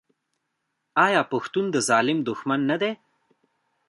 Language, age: Pashto, 19-29